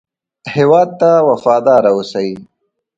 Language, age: Pashto, 19-29